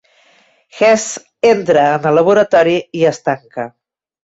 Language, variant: Catalan, Central